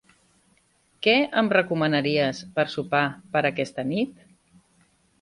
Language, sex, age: Catalan, female, 40-49